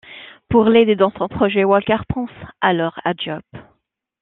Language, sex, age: French, female, 30-39